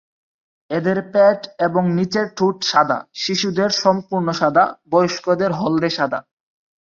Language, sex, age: Bengali, male, 19-29